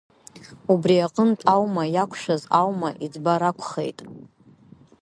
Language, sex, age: Abkhazian, female, 30-39